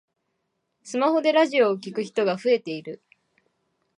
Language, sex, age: Japanese, female, under 19